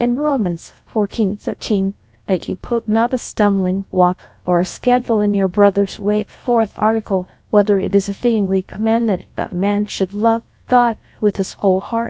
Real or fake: fake